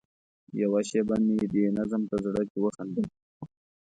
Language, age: Pashto, 30-39